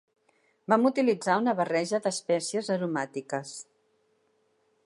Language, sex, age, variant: Catalan, female, 60-69, Central